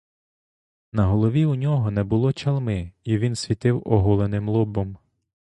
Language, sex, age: Ukrainian, male, 19-29